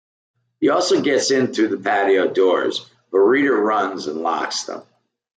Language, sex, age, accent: English, male, 60-69, United States English